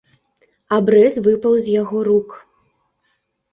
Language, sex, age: Belarusian, female, 19-29